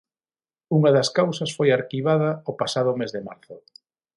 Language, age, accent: Galician, 50-59, Atlántico (seseo e gheada); Normativo (estándar)